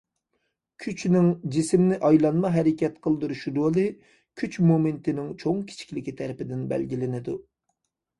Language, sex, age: Uyghur, male, 30-39